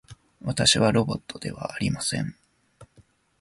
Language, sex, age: Japanese, male, 19-29